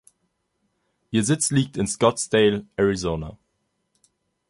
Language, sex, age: German, male, 19-29